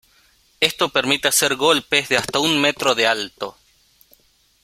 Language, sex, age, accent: Spanish, male, 19-29, Rioplatense: Argentina, Uruguay, este de Bolivia, Paraguay